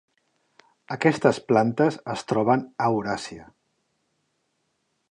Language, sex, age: Catalan, male, 40-49